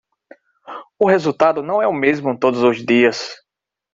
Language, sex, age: Portuguese, male, 30-39